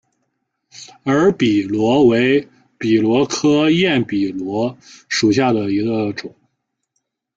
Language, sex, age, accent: Chinese, male, 19-29, 出生地：河南省